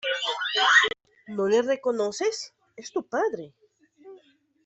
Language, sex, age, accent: Spanish, female, 30-39, Andino-Pacífico: Colombia, Perú, Ecuador, oeste de Bolivia y Venezuela andina